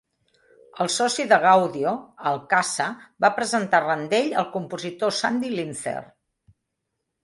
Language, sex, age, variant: Catalan, female, 50-59, Central